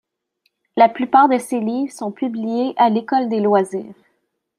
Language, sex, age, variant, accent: French, female, 19-29, Français d'Amérique du Nord, Français du Canada